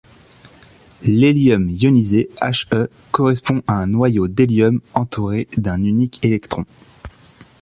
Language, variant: French, Français de métropole